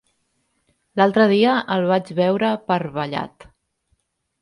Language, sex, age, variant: Catalan, female, 40-49, Central